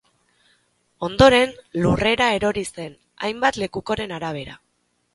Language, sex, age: Basque, female, 19-29